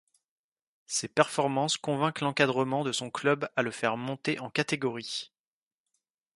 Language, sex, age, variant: French, male, 19-29, Français de métropole